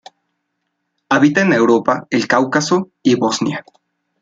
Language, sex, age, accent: Spanish, male, 19-29, México